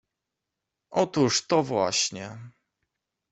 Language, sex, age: Polish, male, 19-29